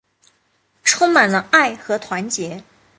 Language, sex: Chinese, female